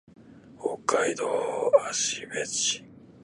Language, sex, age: Japanese, male, 19-29